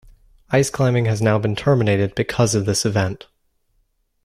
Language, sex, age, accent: English, male, 19-29, United States English